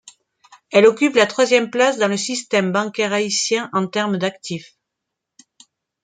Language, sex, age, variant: French, female, 40-49, Français de métropole